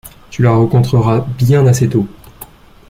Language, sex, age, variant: French, male, 19-29, Français des départements et régions d'outre-mer